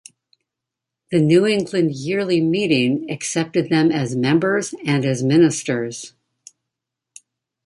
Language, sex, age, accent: English, female, 60-69, United States English